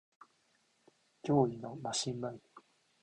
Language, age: Japanese, 19-29